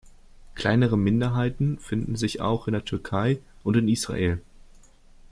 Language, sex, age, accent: German, male, 19-29, Deutschland Deutsch